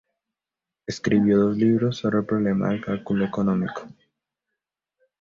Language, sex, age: Spanish, male, under 19